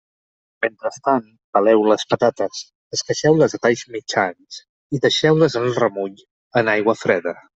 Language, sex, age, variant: Catalan, male, 50-59, Central